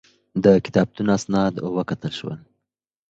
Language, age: Pashto, 19-29